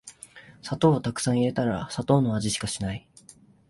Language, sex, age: Japanese, male, 19-29